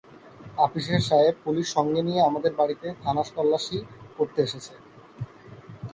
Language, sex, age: Bengali, male, 19-29